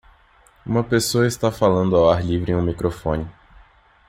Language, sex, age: Portuguese, male, 19-29